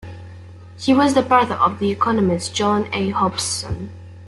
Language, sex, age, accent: English, female, under 19, England English